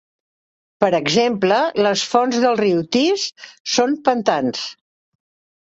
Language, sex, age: Catalan, female, 60-69